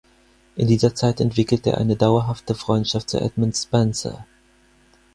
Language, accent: German, Deutschland Deutsch